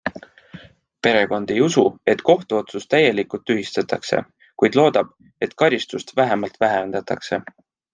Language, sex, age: Estonian, male, 19-29